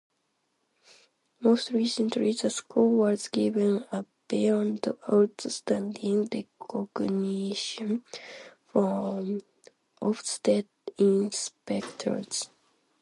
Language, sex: English, female